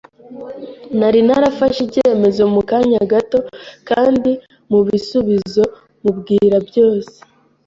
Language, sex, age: Kinyarwanda, female, 19-29